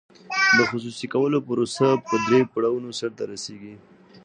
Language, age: Pashto, 30-39